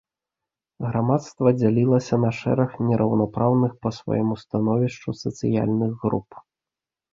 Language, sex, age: Belarusian, male, 40-49